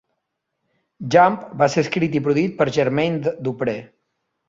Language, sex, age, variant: Catalan, male, 19-29, Central